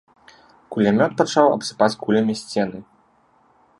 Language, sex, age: Belarusian, male, 30-39